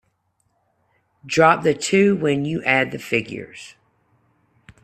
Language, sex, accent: English, female, United States English